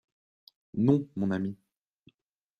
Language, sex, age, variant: French, male, 19-29, Français de métropole